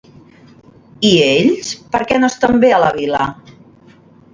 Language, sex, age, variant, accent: Catalan, female, 40-49, Central, central